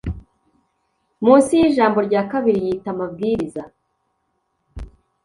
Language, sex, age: Kinyarwanda, female, 19-29